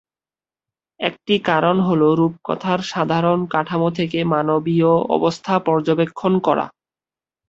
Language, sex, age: Bengali, male, 19-29